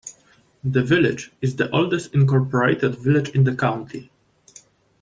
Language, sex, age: English, male, 19-29